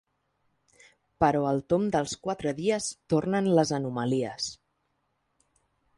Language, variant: Catalan, Central